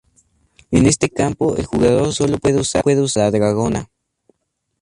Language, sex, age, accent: Spanish, male, 19-29, México